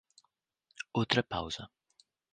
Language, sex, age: Portuguese, male, 40-49